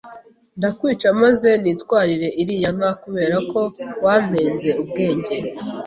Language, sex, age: Kinyarwanda, female, 19-29